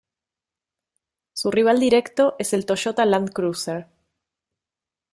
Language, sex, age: Spanish, female, 30-39